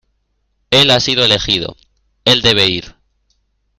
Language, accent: Spanish, España: Norte peninsular (Asturias, Castilla y León, Cantabria, País Vasco, Navarra, Aragón, La Rioja, Guadalajara, Cuenca)